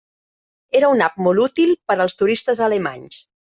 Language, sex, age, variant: Catalan, female, 40-49, Central